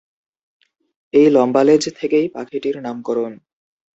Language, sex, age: Bengali, male, 19-29